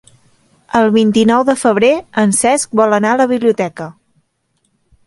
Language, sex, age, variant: Catalan, female, 19-29, Central